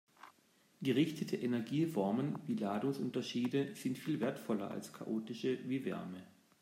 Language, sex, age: German, male, 40-49